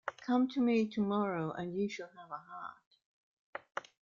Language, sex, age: English, female, 70-79